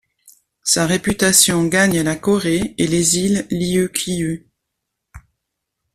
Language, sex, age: French, female, 60-69